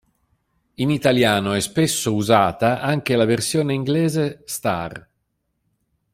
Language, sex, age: Italian, male, 50-59